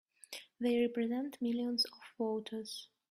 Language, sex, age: English, female, 19-29